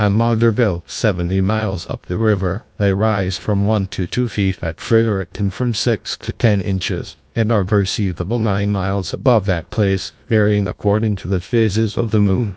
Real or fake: fake